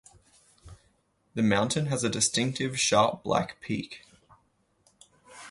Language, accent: English, Australian English